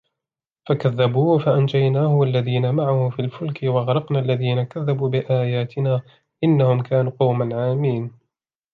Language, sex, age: Arabic, male, 19-29